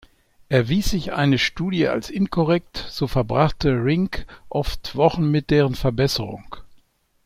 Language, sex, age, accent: German, male, 60-69, Deutschland Deutsch